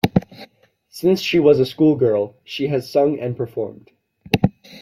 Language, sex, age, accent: English, male, 19-29, United States English